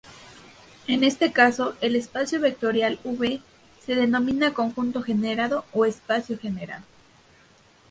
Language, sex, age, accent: Spanish, female, 19-29, México